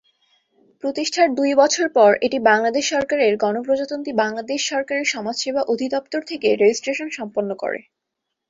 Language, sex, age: Bengali, female, 19-29